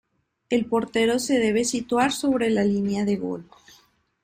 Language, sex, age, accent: Spanish, female, 19-29, México